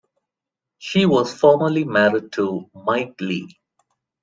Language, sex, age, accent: English, male, 30-39, India and South Asia (India, Pakistan, Sri Lanka)